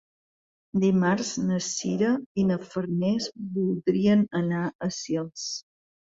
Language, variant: Catalan, Central